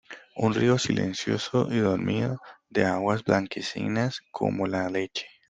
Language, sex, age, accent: Spanish, male, 19-29, Andino-Pacífico: Colombia, Perú, Ecuador, oeste de Bolivia y Venezuela andina